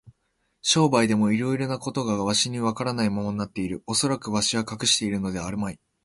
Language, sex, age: Japanese, male, 19-29